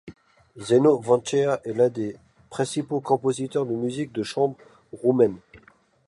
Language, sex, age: French, male, 30-39